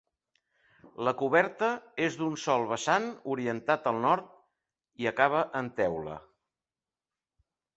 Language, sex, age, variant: Catalan, female, 60-69, Central